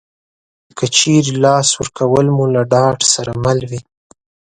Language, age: Pashto, 19-29